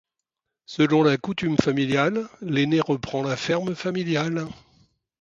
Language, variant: French, Français de métropole